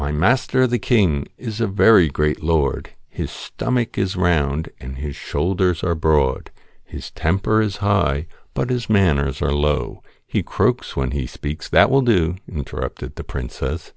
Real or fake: real